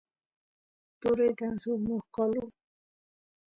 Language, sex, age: Santiago del Estero Quichua, female, 50-59